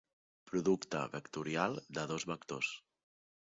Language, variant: Catalan, Central